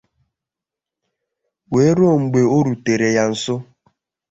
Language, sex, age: Igbo, male, 19-29